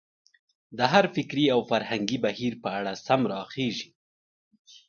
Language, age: Pashto, 30-39